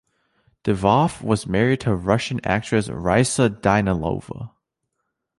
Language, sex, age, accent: English, male, under 19, United States English